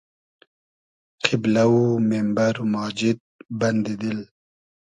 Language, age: Hazaragi, 30-39